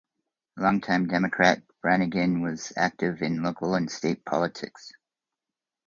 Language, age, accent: English, 50-59, United States English